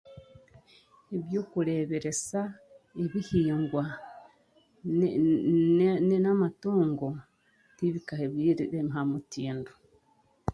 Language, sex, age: Chiga, female, 30-39